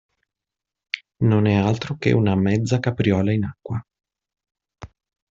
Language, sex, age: Italian, male, 30-39